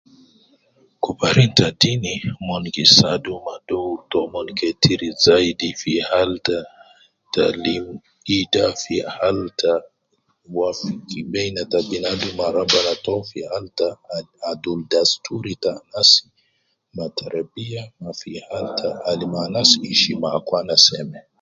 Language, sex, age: Nubi, male, 30-39